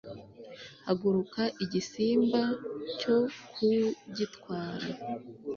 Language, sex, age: Kinyarwanda, female, 19-29